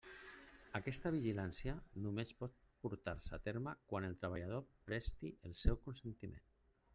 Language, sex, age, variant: Catalan, male, 50-59, Central